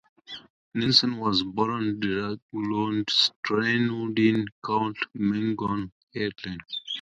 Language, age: English, 30-39